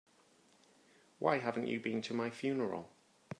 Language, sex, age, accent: English, male, 40-49, England English